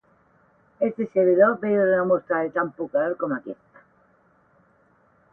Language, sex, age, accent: Catalan, female, 50-59, central; nord-occidental